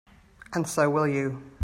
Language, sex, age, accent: English, female, 30-39, England English